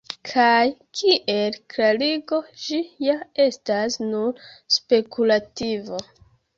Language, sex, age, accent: Esperanto, female, 19-29, Internacia